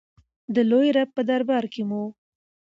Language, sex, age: Pashto, female, 19-29